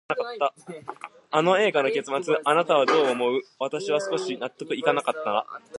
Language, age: Japanese, 19-29